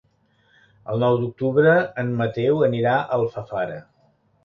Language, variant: Catalan, Central